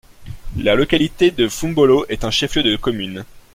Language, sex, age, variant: French, male, 19-29, Français de métropole